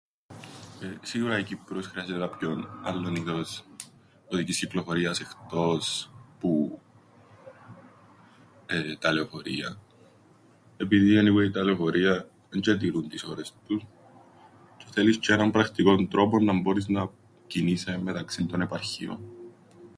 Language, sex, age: Greek, male, 19-29